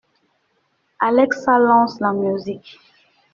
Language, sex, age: French, female, 19-29